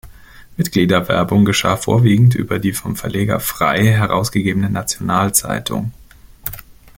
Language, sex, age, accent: German, male, 30-39, Deutschland Deutsch